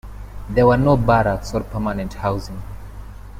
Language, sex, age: English, male, 19-29